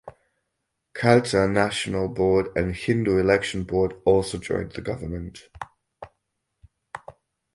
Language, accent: English, England English